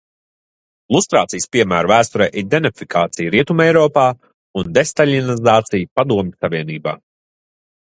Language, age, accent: Latvian, 30-39, nav